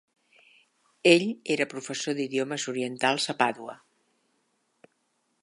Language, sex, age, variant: Catalan, female, 60-69, Central